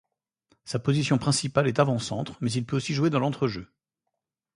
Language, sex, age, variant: French, male, 40-49, Français de métropole